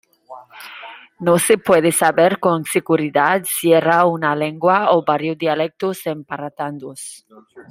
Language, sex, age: Spanish, female, 19-29